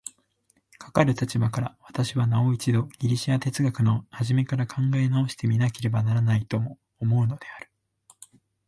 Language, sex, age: Japanese, male, 19-29